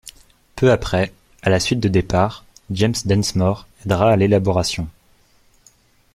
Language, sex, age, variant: French, male, 19-29, Français de métropole